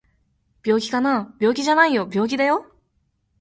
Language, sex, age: Japanese, female, 19-29